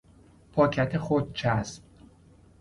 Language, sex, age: Persian, male, 30-39